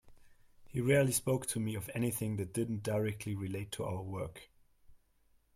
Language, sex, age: English, male, 30-39